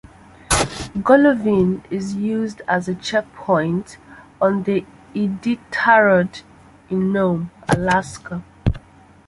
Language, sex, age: English, female, 30-39